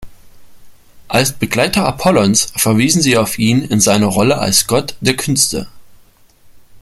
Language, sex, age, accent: German, male, 19-29, Deutschland Deutsch